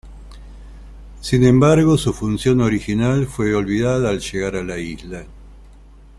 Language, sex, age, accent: Spanish, male, 40-49, Rioplatense: Argentina, Uruguay, este de Bolivia, Paraguay